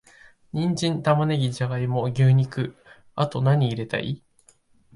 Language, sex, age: Japanese, male, 19-29